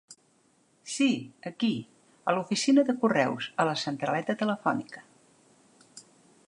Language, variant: Catalan, Central